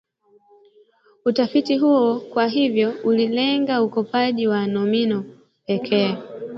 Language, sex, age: Swahili, female, 19-29